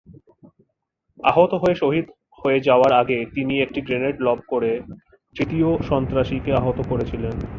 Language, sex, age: Bengali, male, 30-39